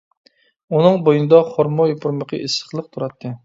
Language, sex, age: Uyghur, male, 30-39